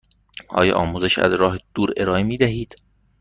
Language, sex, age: Persian, male, 19-29